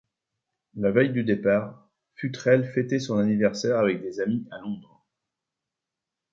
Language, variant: French, Français de métropole